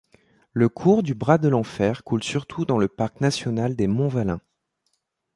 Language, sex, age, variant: French, male, 19-29, Français de métropole